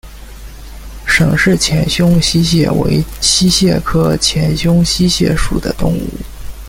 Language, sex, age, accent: Chinese, male, 19-29, 出生地：江苏省